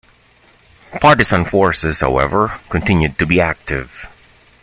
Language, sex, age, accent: English, male, 30-39, Filipino